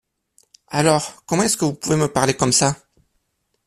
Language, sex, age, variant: French, male, 30-39, Français de métropole